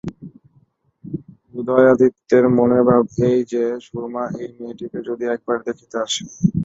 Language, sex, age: Bengali, male, 19-29